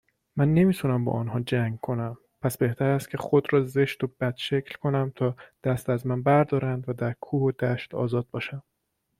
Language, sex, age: Persian, male, 30-39